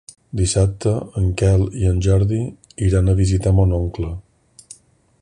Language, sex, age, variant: Catalan, male, 50-59, Balear